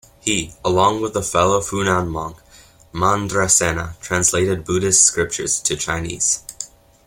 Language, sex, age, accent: English, male, under 19, United States English